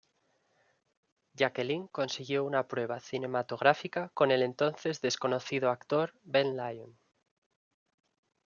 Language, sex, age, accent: Spanish, male, 19-29, España: Norte peninsular (Asturias, Castilla y León, Cantabria, País Vasco, Navarra, Aragón, La Rioja, Guadalajara, Cuenca)